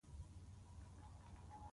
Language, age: Pashto, 19-29